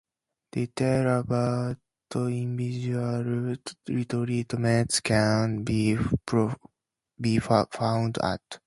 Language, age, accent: English, 19-29, United States English